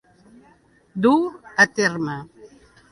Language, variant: Catalan, Central